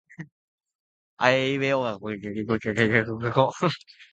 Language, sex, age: Japanese, female, 19-29